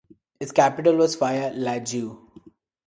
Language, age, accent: English, 19-29, India and South Asia (India, Pakistan, Sri Lanka)